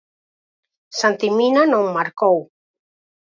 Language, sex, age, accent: Galician, female, 50-59, Normativo (estándar)